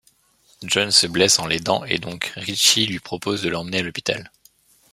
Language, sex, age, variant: French, male, 30-39, Français de métropole